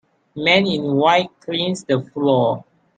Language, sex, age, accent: English, male, 19-29, Malaysian English